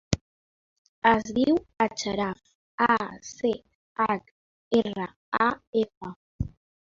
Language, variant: Catalan, Central